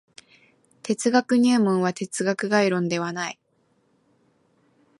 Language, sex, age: Japanese, female, 19-29